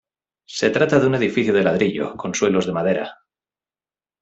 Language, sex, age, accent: Spanish, male, 19-29, España: Norte peninsular (Asturias, Castilla y León, Cantabria, País Vasco, Navarra, Aragón, La Rioja, Guadalajara, Cuenca)